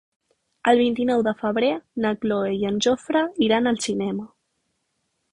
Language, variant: Catalan, Central